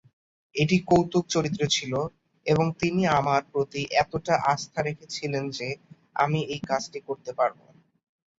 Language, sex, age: Bengali, male, under 19